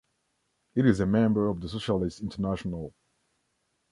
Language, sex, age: English, male, 19-29